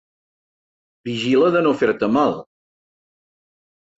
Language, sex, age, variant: Catalan, male, 60-69, Central